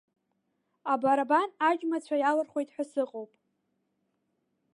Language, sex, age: Abkhazian, female, under 19